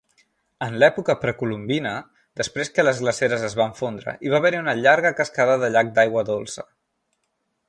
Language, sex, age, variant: Catalan, male, 19-29, Central